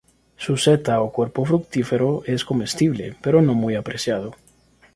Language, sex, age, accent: Spanish, male, 30-39, América central